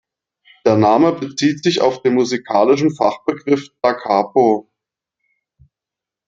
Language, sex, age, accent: German, male, 30-39, Deutschland Deutsch